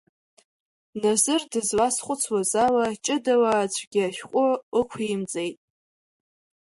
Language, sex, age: Abkhazian, female, under 19